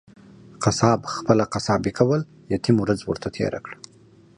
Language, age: Pashto, 30-39